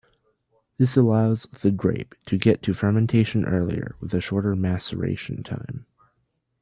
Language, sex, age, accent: English, male, under 19, United States English